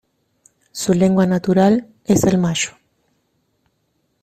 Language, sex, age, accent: Spanish, female, 40-49, Rioplatense: Argentina, Uruguay, este de Bolivia, Paraguay